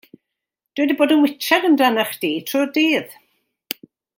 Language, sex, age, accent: Welsh, female, 60-69, Y Deyrnas Unedig Cymraeg